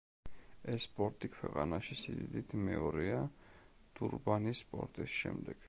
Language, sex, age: Georgian, male, 30-39